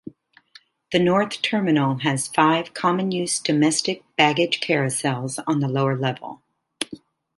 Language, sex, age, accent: English, female, 50-59, United States English